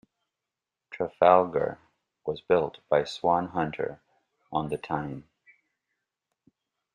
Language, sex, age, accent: English, female, 50-59, United States English